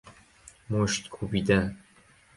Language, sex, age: Persian, male, under 19